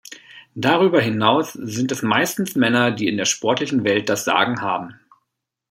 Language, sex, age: German, male, 40-49